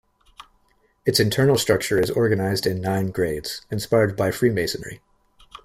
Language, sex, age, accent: English, male, 19-29, United States English